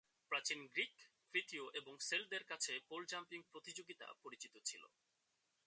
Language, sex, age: Bengali, male, 19-29